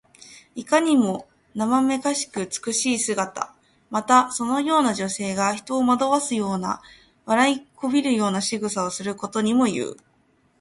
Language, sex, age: Japanese, female, 19-29